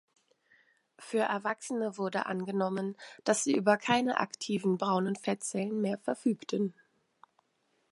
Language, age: German, 19-29